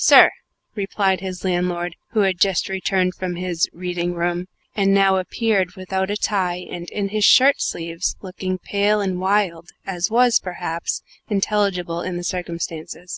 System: none